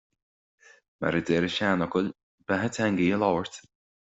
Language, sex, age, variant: Irish, male, 19-29, Gaeilge Chonnacht